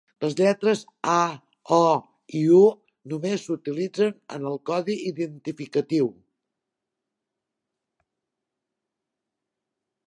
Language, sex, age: Catalan, female, 60-69